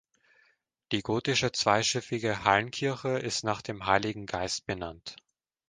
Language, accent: German, Österreichisches Deutsch